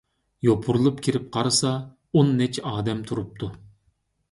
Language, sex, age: Uyghur, male, 30-39